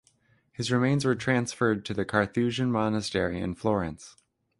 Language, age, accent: English, 30-39, United States English